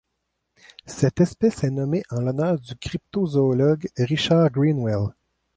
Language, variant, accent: French, Français d'Amérique du Nord, Français du Canada